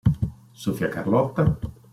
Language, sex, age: Italian, male, 40-49